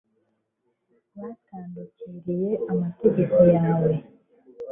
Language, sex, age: Kinyarwanda, female, 19-29